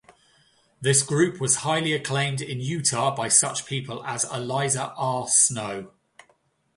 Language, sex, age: English, male, 40-49